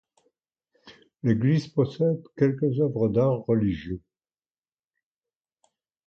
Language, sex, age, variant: French, male, 70-79, Français de métropole